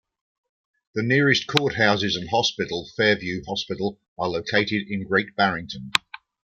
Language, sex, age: English, male, 60-69